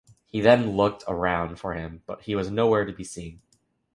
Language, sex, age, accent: English, male, 19-29, United States English